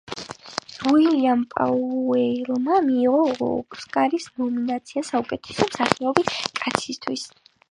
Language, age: Georgian, under 19